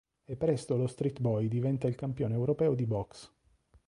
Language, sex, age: Italian, male, 30-39